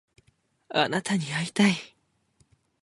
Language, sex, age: Japanese, male, 19-29